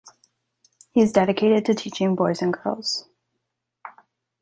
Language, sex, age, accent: English, female, 19-29, United States English